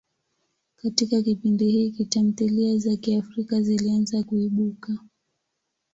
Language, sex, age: Swahili, female, 19-29